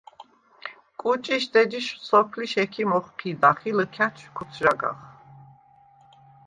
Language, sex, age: Svan, female, 50-59